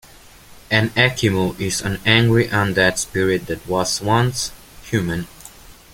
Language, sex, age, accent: English, male, 19-29, United States English